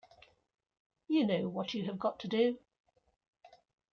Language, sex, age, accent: English, female, 60-69, England English